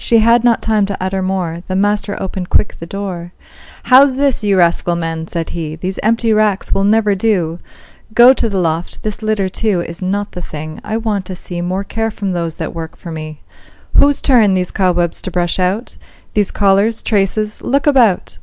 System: none